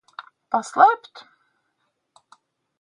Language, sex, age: Latvian, female, 50-59